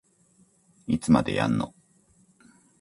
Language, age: Japanese, 40-49